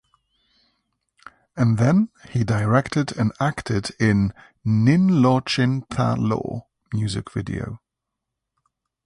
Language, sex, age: English, male, 50-59